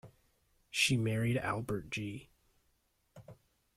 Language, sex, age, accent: English, male, 19-29, United States English